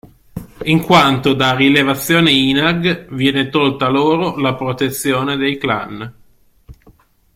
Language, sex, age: Italian, male, 30-39